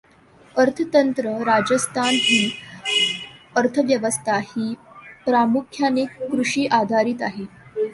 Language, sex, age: Marathi, female, under 19